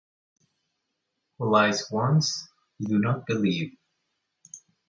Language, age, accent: English, 30-39, Canadian English